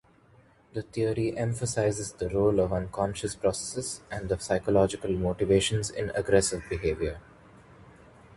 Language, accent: English, India and South Asia (India, Pakistan, Sri Lanka)